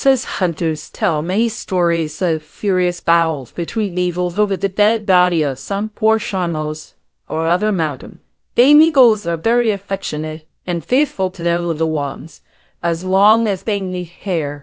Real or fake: fake